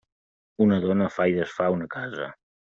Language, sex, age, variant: Catalan, male, 30-39, Central